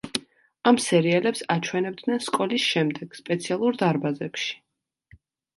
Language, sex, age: Georgian, female, 19-29